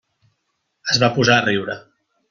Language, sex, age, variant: Catalan, male, 30-39, Central